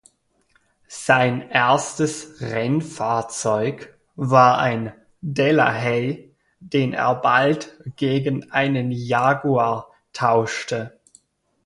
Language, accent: German, Deutschland Deutsch